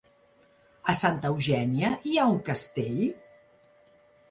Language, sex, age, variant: Catalan, female, 50-59, Central